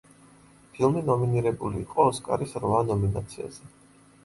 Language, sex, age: Georgian, male, 30-39